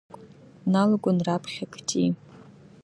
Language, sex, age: Abkhazian, female, under 19